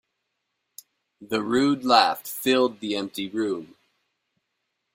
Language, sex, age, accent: English, male, 30-39, United States English